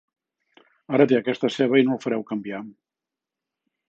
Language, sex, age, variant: Catalan, male, 60-69, Central